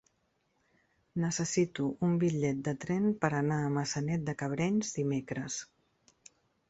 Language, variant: Catalan, Central